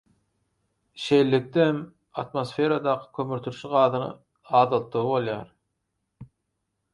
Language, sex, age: Turkmen, male, 30-39